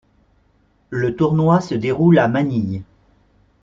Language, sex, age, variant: French, male, 40-49, Français de métropole